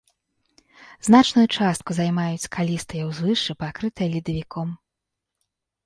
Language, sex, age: Belarusian, female, 19-29